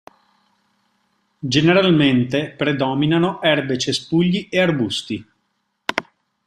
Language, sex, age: Italian, male, 30-39